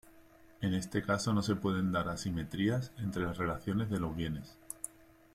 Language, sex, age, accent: Spanish, male, 30-39, España: Sur peninsular (Andalucia, Extremadura, Murcia)